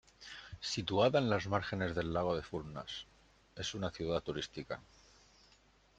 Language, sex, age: Spanish, male, 30-39